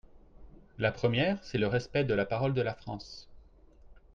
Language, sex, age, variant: French, male, 30-39, Français de métropole